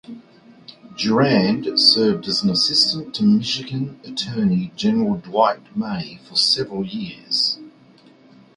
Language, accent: English, Australian English